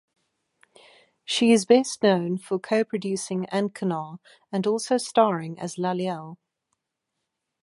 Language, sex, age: English, female, 30-39